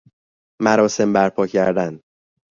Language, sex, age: Persian, male, 19-29